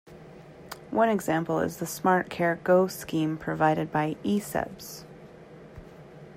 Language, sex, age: English, female, 30-39